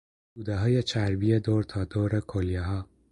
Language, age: Persian, 19-29